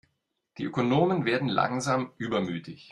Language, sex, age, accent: German, male, 40-49, Deutschland Deutsch